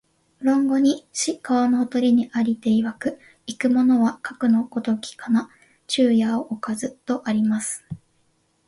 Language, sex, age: Japanese, female, 19-29